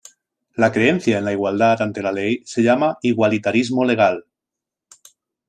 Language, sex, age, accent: Spanish, male, 30-39, España: Norte peninsular (Asturias, Castilla y León, Cantabria, País Vasco, Navarra, Aragón, La Rioja, Guadalajara, Cuenca)